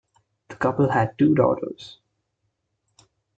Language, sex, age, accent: English, male, 19-29, India and South Asia (India, Pakistan, Sri Lanka)